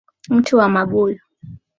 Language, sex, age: Swahili, female, 19-29